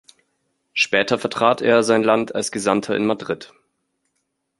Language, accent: German, Deutschland Deutsch